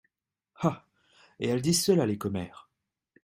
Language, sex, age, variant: French, male, 30-39, Français de métropole